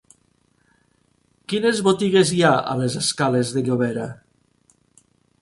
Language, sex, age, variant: Catalan, male, 60-69, Central